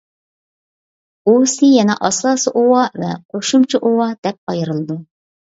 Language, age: Uyghur, under 19